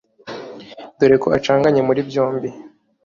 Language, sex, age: Kinyarwanda, male, 19-29